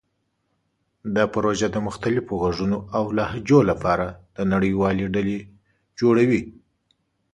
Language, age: Pashto, 30-39